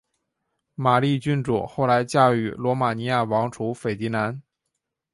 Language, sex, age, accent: Chinese, male, 19-29, 出生地：天津市